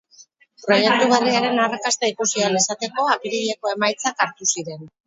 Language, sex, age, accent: Basque, female, 50-59, Mendebalekoa (Araba, Bizkaia, Gipuzkoako mendebaleko herri batzuk)